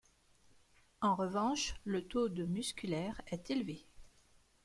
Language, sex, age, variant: French, female, 40-49, Français de métropole